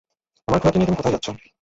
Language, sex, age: Bengali, male, 19-29